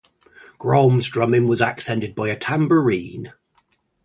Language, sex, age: English, male, 50-59